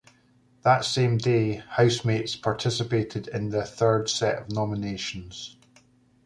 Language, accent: English, Scottish English